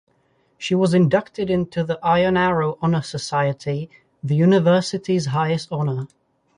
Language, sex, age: English, male, 19-29